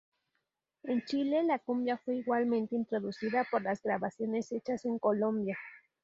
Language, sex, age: Spanish, female, 19-29